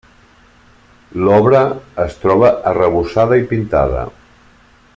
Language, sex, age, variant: Catalan, male, 40-49, Central